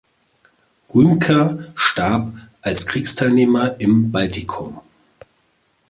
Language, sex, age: German, male, 40-49